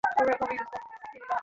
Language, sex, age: Bengali, male, 19-29